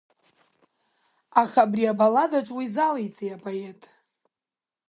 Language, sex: Abkhazian, female